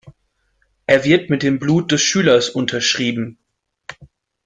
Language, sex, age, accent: German, male, 30-39, Deutschland Deutsch